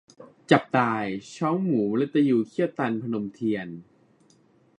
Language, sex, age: Thai, male, 19-29